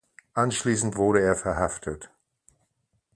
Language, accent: German, Deutschland Deutsch